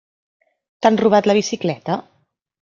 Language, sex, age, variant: Catalan, female, 19-29, Central